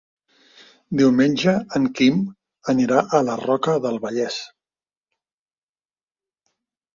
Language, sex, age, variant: Catalan, male, 40-49, Nord-Occidental